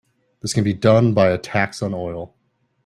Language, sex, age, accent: English, male, 30-39, United States English